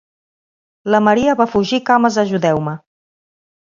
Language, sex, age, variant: Catalan, female, 40-49, Central